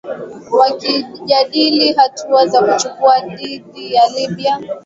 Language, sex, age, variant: Swahili, female, 19-29, Kiswahili Sanifu (EA)